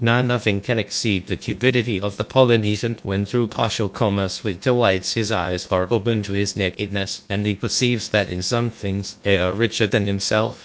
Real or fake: fake